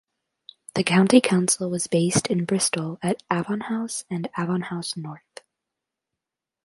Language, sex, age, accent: English, female, under 19, United States English